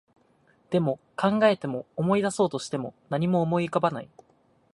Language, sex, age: Japanese, male, 19-29